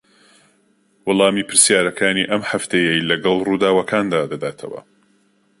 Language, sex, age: Central Kurdish, male, 30-39